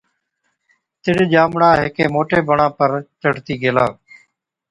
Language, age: Od, 40-49